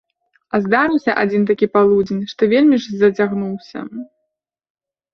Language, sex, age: Belarusian, female, 30-39